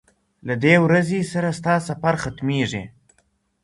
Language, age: Pashto, under 19